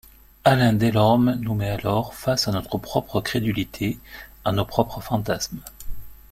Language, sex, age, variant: French, male, 50-59, Français de métropole